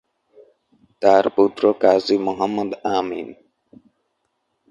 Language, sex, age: Bengali, male, under 19